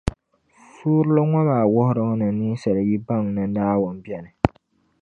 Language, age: Dagbani, 19-29